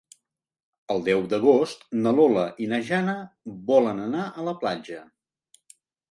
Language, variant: Catalan, Central